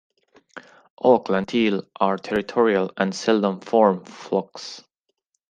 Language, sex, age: English, male, 19-29